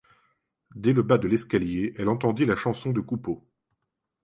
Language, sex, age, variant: French, male, 30-39, Français de métropole